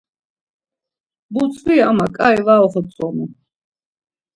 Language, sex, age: Laz, female, 50-59